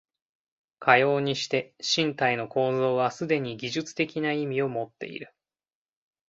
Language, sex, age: Japanese, male, 30-39